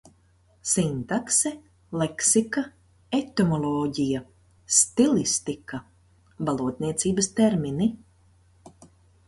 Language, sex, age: Latvian, female, 40-49